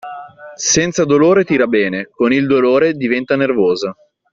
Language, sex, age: Italian, male, 19-29